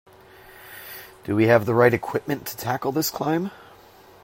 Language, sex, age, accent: English, male, 40-49, United States English